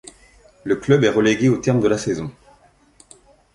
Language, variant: French, Français de métropole